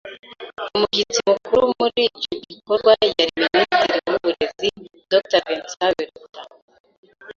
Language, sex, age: Kinyarwanda, female, 19-29